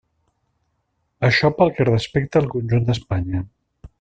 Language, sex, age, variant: Catalan, male, 50-59, Nord-Occidental